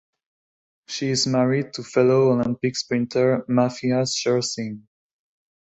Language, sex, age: English, male, under 19